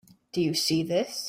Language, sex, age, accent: English, male, under 19, United States English